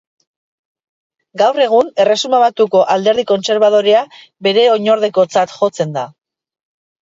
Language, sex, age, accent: Basque, female, 40-49, Erdialdekoa edo Nafarra (Gipuzkoa, Nafarroa)